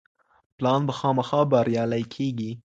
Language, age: Pashto, under 19